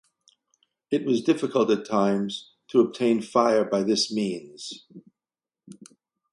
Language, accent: English, United States English